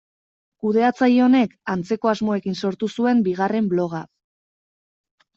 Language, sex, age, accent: Basque, female, 19-29, Erdialdekoa edo Nafarra (Gipuzkoa, Nafarroa)